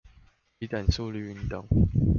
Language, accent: Chinese, 出生地：桃園市